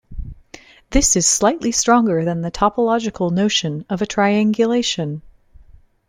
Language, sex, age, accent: English, female, 30-39, United States English